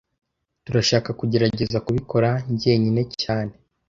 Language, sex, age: Kinyarwanda, male, under 19